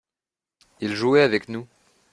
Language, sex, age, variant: French, male, 19-29, Français de métropole